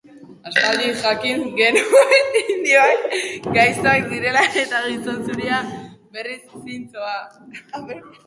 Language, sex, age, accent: Basque, female, 90+, Erdialdekoa edo Nafarra (Gipuzkoa, Nafarroa)